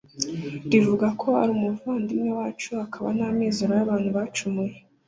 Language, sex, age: Kinyarwanda, female, 19-29